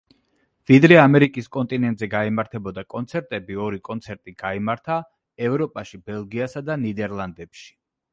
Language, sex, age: Georgian, male, 40-49